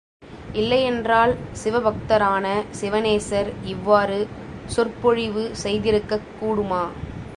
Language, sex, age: Tamil, female, 19-29